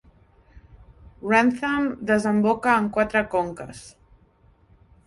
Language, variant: Catalan, Central